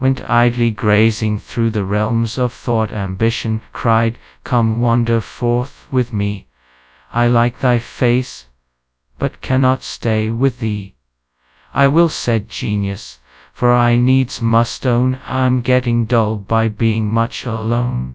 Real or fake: fake